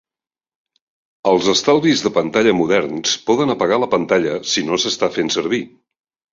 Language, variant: Catalan, Central